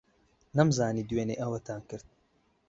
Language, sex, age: Central Kurdish, male, 19-29